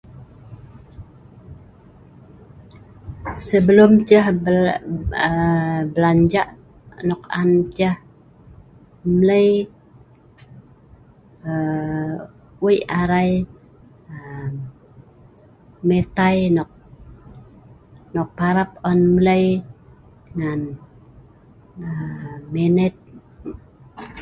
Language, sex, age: Sa'ban, female, 50-59